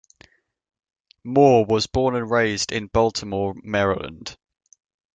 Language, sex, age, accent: English, male, under 19, England English